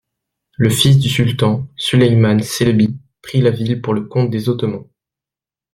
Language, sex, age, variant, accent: French, male, 19-29, Français des départements et régions d'outre-mer, Français de La Réunion